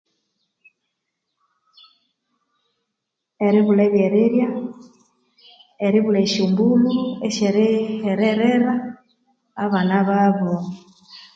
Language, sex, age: Konzo, female, 30-39